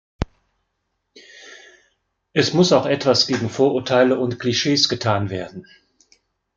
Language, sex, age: German, male, 50-59